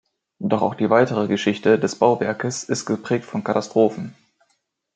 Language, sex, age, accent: German, male, under 19, Deutschland Deutsch